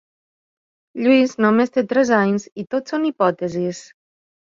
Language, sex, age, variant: Catalan, female, 50-59, Balear